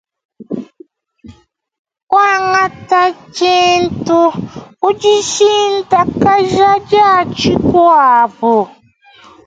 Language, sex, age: Luba-Lulua, female, 19-29